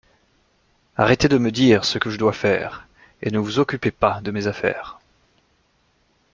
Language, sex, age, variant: French, male, 19-29, Français de métropole